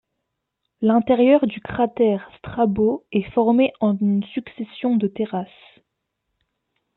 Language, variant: French, Français de métropole